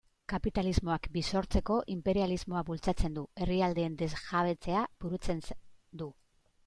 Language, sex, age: Basque, female, 40-49